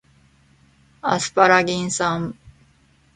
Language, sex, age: Japanese, female, 19-29